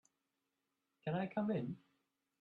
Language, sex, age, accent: English, male, 19-29, Southern African (South Africa, Zimbabwe, Namibia)